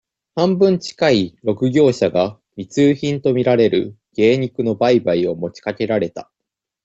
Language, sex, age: Japanese, male, 19-29